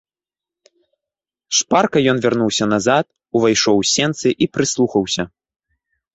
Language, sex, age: Belarusian, male, 19-29